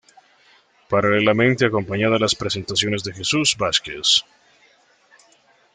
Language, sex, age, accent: Spanish, male, 30-39, América central